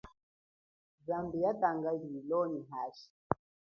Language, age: Chokwe, 40-49